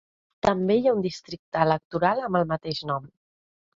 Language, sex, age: Catalan, female, 30-39